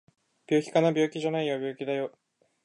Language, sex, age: Japanese, male, 19-29